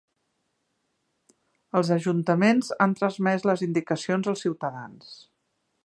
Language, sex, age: Catalan, female, 50-59